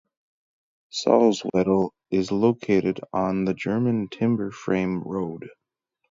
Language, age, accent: English, 30-39, United States English